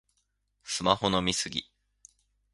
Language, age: Japanese, 19-29